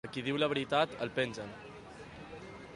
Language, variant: Catalan, Septentrional